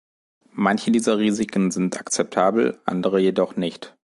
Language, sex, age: German, male, 40-49